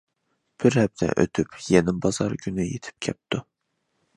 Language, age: Uyghur, 19-29